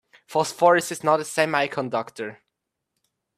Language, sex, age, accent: English, male, under 19, United States English